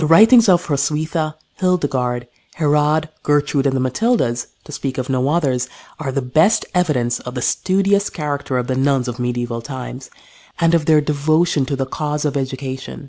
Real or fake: real